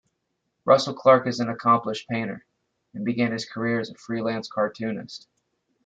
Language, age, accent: English, 30-39, United States English